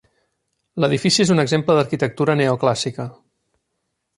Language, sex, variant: Catalan, male, Central